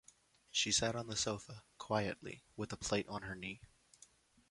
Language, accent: English, United States English